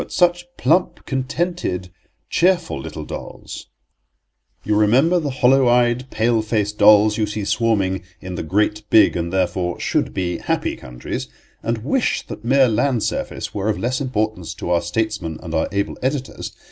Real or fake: real